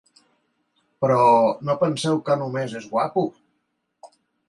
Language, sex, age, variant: Catalan, male, 40-49, Central